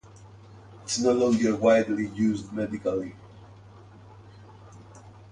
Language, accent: English, United States English